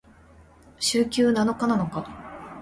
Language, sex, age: Japanese, female, 19-29